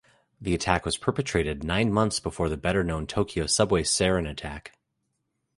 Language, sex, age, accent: English, male, 30-39, Canadian English